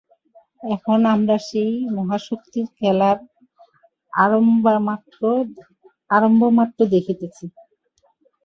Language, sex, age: Bengali, female, 40-49